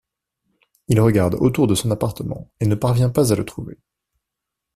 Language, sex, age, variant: French, male, 19-29, Français de métropole